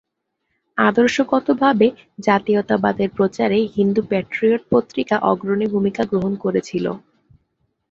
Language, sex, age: Bengali, female, 19-29